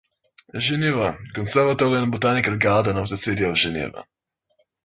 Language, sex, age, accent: English, male, under 19, England English